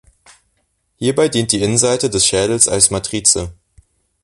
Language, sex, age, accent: German, male, 19-29, Deutschland Deutsch